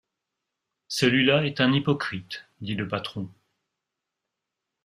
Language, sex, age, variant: French, male, 50-59, Français de métropole